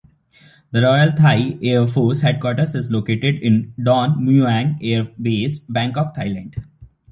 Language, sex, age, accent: English, male, 19-29, India and South Asia (India, Pakistan, Sri Lanka)